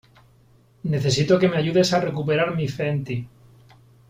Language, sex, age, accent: Spanish, male, 40-49, España: Sur peninsular (Andalucia, Extremadura, Murcia)